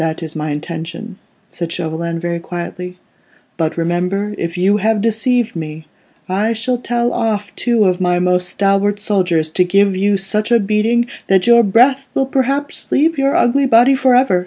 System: none